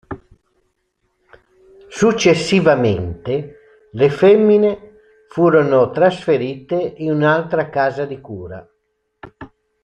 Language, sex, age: Italian, male, 60-69